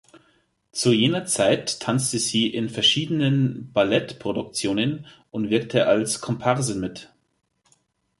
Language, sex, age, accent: German, male, 30-39, Deutschland Deutsch